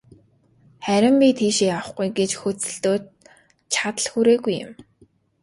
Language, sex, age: Mongolian, female, 19-29